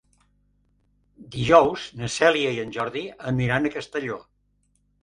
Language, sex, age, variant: Catalan, male, 80-89, Central